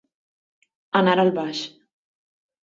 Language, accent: Catalan, valencià